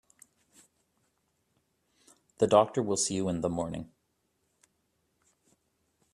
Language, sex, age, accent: English, male, 30-39, Canadian English